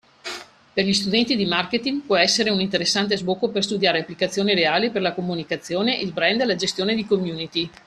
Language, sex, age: Italian, female, 50-59